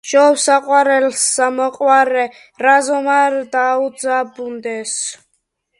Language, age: Georgian, under 19